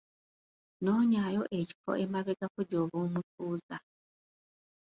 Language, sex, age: Ganda, female, 30-39